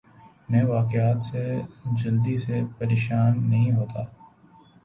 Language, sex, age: Urdu, male, 19-29